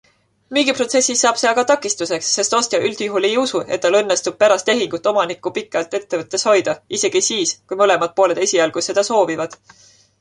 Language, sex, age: Estonian, female, 19-29